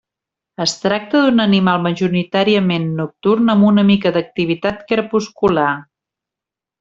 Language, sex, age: Catalan, female, 50-59